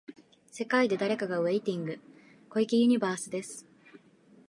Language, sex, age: Japanese, female, 19-29